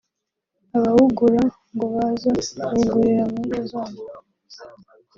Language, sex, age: Kinyarwanda, female, 19-29